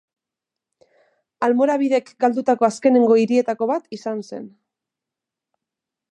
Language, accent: Basque, Mendebalekoa (Araba, Bizkaia, Gipuzkoako mendebaleko herri batzuk)